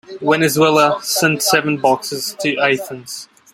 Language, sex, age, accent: English, male, 19-29, India and South Asia (India, Pakistan, Sri Lanka)